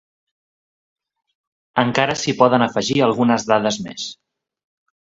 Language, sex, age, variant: Catalan, male, 19-29, Central